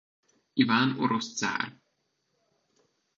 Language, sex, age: Hungarian, male, 19-29